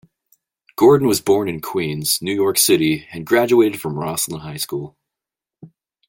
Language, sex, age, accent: English, male, 30-39, United States English